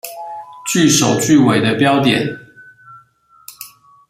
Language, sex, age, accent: Chinese, male, 30-39, 出生地：彰化縣